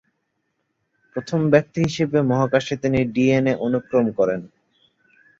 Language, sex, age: Bengali, male, 19-29